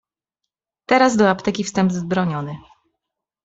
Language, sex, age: Polish, female, 30-39